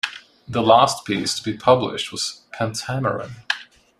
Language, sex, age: English, male, 30-39